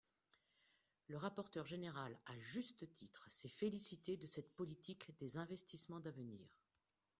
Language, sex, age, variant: French, female, 60-69, Français de métropole